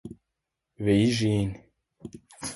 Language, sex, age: Kinyarwanda, male, 19-29